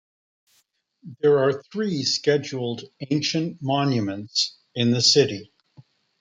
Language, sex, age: English, male, 50-59